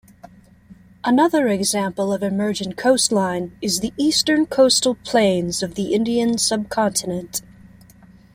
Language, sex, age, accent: English, female, 19-29, United States English